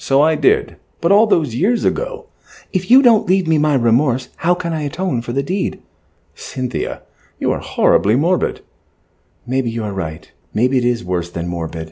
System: none